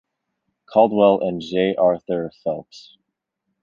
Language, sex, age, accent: English, male, 19-29, Canadian English